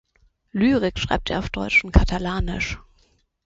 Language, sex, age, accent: German, female, 19-29, Deutschland Deutsch